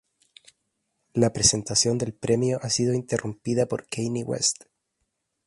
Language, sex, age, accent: Spanish, male, 19-29, Chileno: Chile, Cuyo